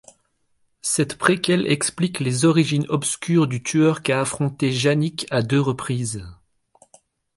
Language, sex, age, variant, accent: French, male, 30-39, Français d'Europe, Français de Belgique